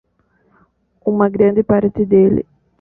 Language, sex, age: Portuguese, female, 19-29